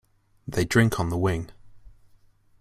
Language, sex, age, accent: English, male, 19-29, England English